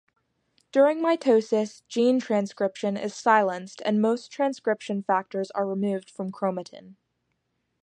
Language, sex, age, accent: English, female, under 19, United States English